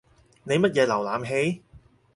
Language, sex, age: Cantonese, male, 30-39